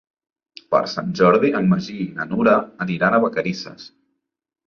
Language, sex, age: Catalan, male, 19-29